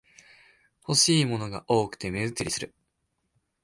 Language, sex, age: Japanese, male, 19-29